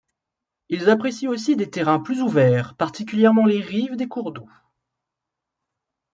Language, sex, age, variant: French, male, 19-29, Français de métropole